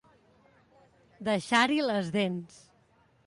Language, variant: Catalan, Septentrional